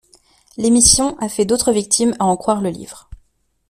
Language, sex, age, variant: French, female, 19-29, Français de métropole